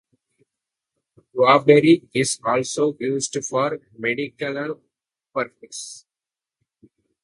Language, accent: English, United States English